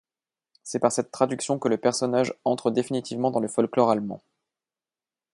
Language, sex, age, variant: French, male, 30-39, Français de métropole